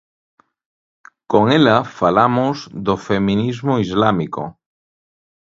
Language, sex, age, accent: Galician, male, 40-49, Normativo (estándar)